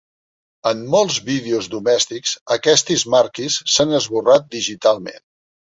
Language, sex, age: Catalan, male, 50-59